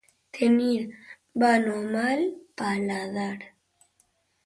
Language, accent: Catalan, valencià